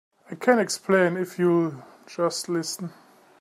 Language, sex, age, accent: English, male, 30-39, United States English